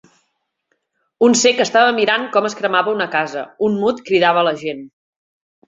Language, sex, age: Catalan, female, 30-39